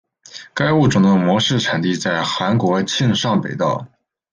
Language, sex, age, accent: Chinese, male, 19-29, 出生地：山东省